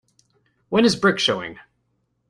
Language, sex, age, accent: English, male, 19-29, United States English